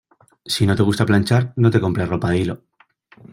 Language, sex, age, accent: Spanish, male, 30-39, España: Norte peninsular (Asturias, Castilla y León, Cantabria, País Vasco, Navarra, Aragón, La Rioja, Guadalajara, Cuenca)